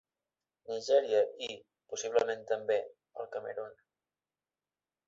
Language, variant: Catalan, Central